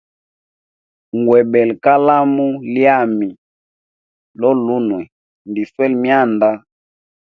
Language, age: Hemba, 19-29